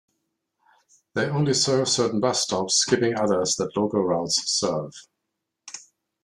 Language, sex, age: English, male, 50-59